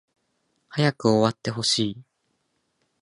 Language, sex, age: Japanese, male, 19-29